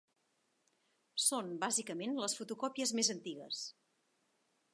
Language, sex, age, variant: Catalan, female, 40-49, Septentrional